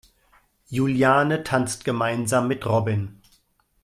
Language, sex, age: German, male, 50-59